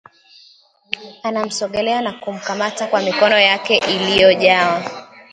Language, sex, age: Swahili, female, 19-29